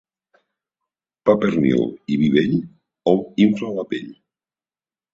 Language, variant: Catalan, Central